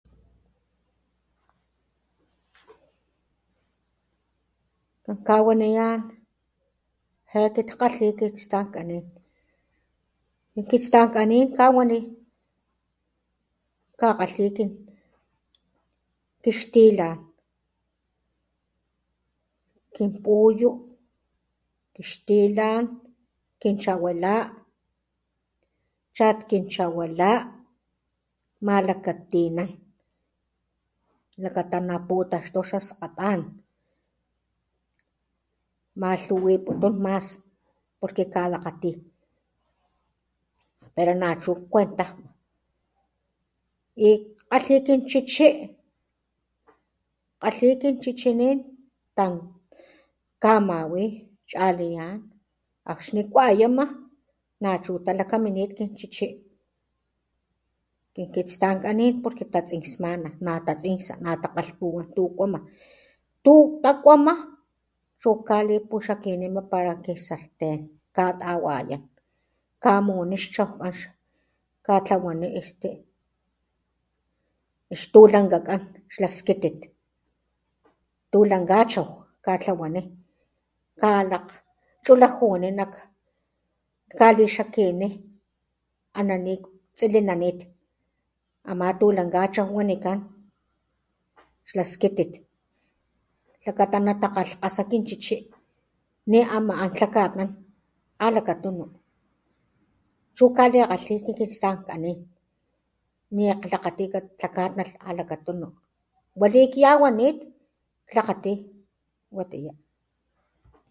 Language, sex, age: Papantla Totonac, female, 40-49